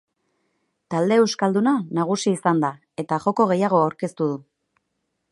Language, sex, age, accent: Basque, female, 30-39, Erdialdekoa edo Nafarra (Gipuzkoa, Nafarroa)